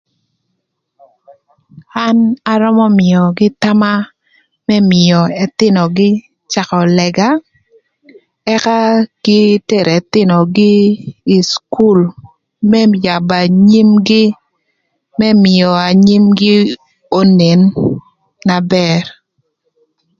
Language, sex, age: Thur, female, 30-39